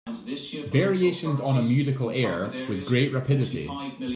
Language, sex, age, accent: English, male, 19-29, Scottish English